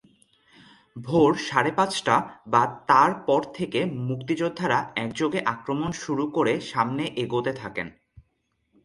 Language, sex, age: Bengali, male, 19-29